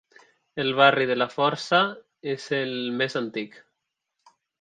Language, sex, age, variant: Catalan, male, 19-29, Central